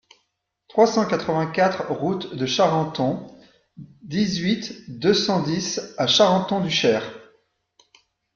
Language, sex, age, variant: French, male, 40-49, Français de métropole